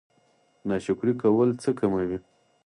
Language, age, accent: Pashto, 19-29, معیاري پښتو